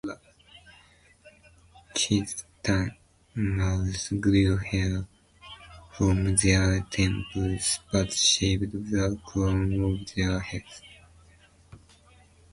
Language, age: English, 19-29